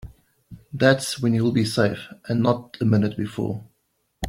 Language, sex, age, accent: English, male, 40-49, Southern African (South Africa, Zimbabwe, Namibia)